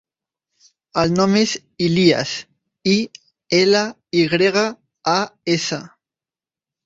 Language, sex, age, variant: Catalan, male, 19-29, Central